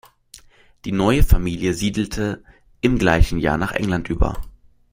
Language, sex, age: German, male, under 19